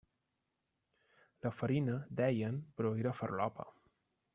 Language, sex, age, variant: Catalan, male, 30-39, Central